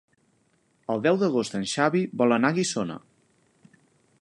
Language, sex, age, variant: Catalan, male, 19-29, Central